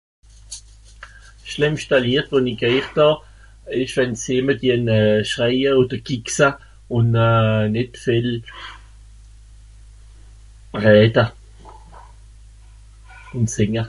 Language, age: Swiss German, 50-59